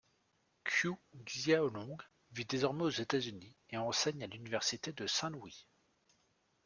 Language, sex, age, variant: French, male, 30-39, Français de métropole